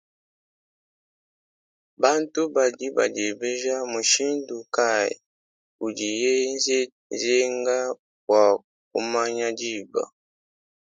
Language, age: Luba-Lulua, 19-29